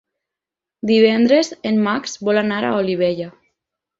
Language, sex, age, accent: Catalan, female, 19-29, valencià